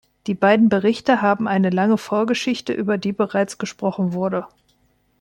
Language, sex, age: German, female, 30-39